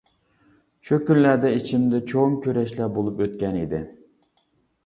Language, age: Uyghur, 40-49